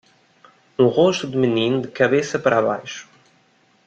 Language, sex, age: Portuguese, male, 30-39